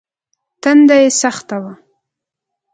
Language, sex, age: Pashto, female, 19-29